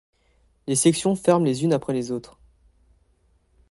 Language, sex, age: French, male, 19-29